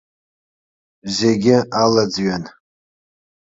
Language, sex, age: Abkhazian, male, 40-49